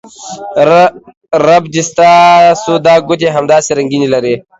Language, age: Pashto, 19-29